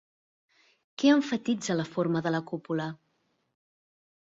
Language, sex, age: Catalan, female, 40-49